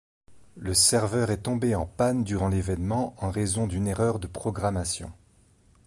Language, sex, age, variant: French, male, 40-49, Français de métropole